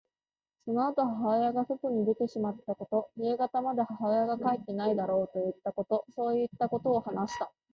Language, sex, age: Japanese, female, under 19